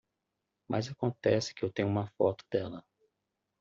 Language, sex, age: Portuguese, male, 30-39